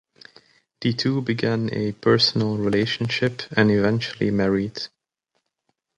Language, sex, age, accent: English, male, 19-29, England English